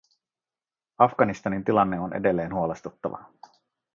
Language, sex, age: Finnish, male, 40-49